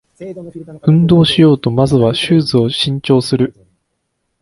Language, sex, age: Japanese, male, 19-29